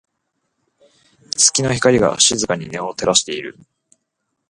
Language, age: Japanese, 19-29